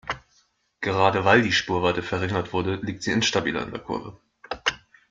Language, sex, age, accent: German, male, 19-29, Deutschland Deutsch